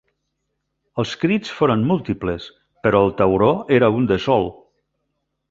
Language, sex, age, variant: Catalan, male, 60-69, Central